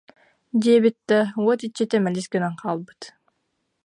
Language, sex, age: Yakut, female, 19-29